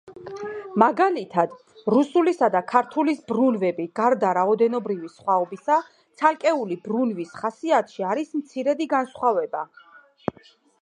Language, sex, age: Georgian, female, 30-39